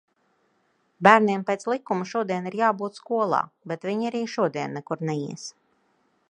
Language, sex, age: Latvian, female, 40-49